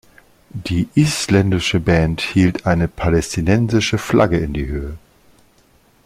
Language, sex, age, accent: German, male, 40-49, Deutschland Deutsch